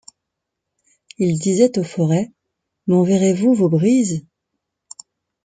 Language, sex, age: French, female, 40-49